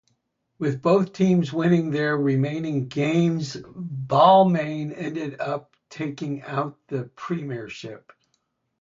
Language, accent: English, United States English